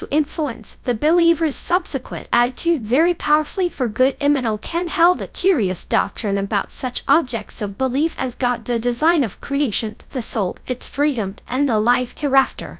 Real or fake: fake